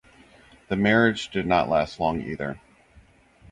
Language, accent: English, United States English